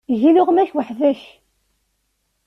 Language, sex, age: Kabyle, female, 19-29